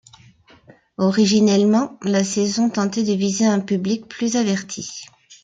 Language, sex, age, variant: French, female, 50-59, Français de métropole